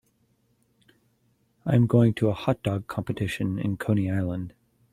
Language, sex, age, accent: English, male, 40-49, United States English